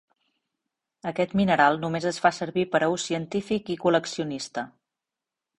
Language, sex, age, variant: Catalan, female, 40-49, Central